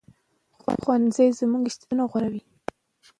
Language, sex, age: Pashto, female, 19-29